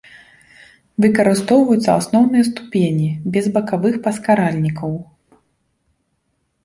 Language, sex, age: Belarusian, female, 30-39